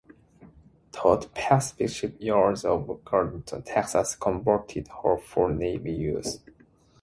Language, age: English, 30-39